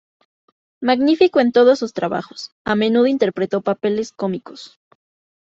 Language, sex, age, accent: Spanish, female, 19-29, México